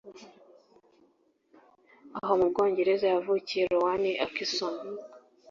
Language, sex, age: Kinyarwanda, female, 19-29